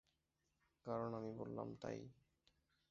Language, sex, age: Bengali, male, 19-29